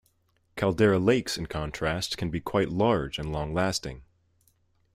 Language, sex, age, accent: English, male, 19-29, United States English